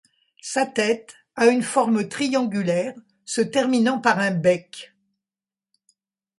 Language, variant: French, Français de métropole